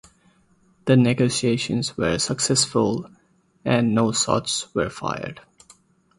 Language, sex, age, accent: English, male, 19-29, India and South Asia (India, Pakistan, Sri Lanka)